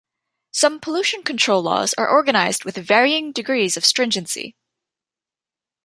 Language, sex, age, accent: English, female, 19-29, United States English